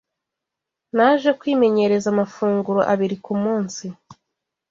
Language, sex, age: Kinyarwanda, female, 19-29